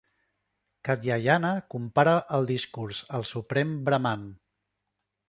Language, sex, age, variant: Catalan, male, 40-49, Central